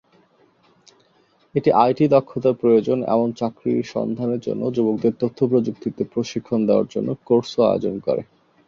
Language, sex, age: Bengali, male, 19-29